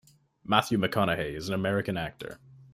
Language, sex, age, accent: English, male, 19-29, Canadian English